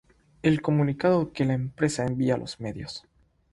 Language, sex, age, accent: Spanish, male, under 19, Andino-Pacífico: Colombia, Perú, Ecuador, oeste de Bolivia y Venezuela andina; Rioplatense: Argentina, Uruguay, este de Bolivia, Paraguay